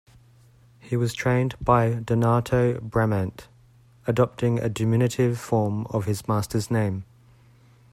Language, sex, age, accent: English, male, 30-39, Australian English